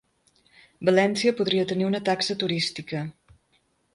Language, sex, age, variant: Catalan, female, 50-59, Balear